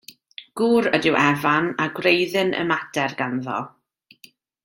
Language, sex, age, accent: Welsh, female, 30-39, Y Deyrnas Unedig Cymraeg